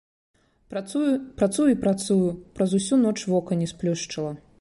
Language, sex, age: Belarusian, female, 30-39